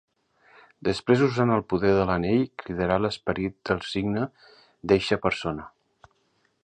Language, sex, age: Catalan, male, 50-59